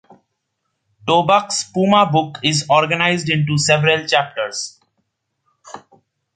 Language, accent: English, India and South Asia (India, Pakistan, Sri Lanka)